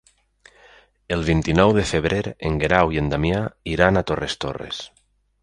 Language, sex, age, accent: Catalan, male, 30-39, valencià